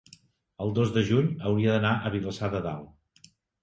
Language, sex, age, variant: Catalan, male, 50-59, Central